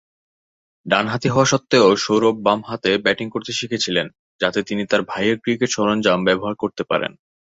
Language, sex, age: Bengali, male, 19-29